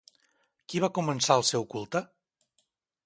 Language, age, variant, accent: Catalan, 50-59, Central, central